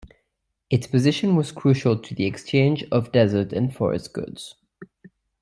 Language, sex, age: English, male, 30-39